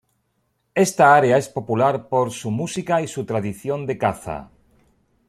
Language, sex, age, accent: Spanish, male, 40-49, España: Sur peninsular (Andalucia, Extremadura, Murcia)